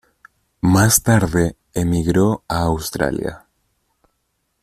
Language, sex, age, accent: Spanish, male, 19-29, Chileno: Chile, Cuyo